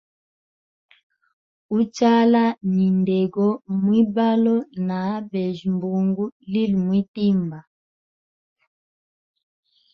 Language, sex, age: Hemba, female, 30-39